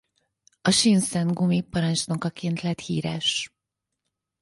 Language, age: Hungarian, 50-59